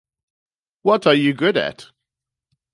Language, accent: English, Southern African (South Africa, Zimbabwe, Namibia)